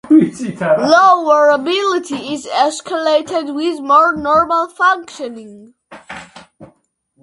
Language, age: English, under 19